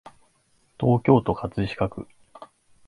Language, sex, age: Japanese, male, 19-29